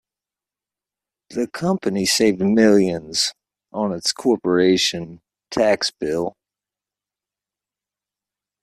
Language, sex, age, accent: English, male, 30-39, United States English